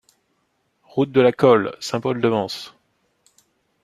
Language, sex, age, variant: French, male, 40-49, Français de métropole